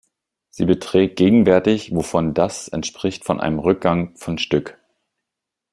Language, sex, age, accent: German, male, 30-39, Deutschland Deutsch